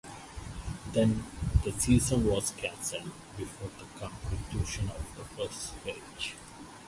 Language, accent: English, Filipino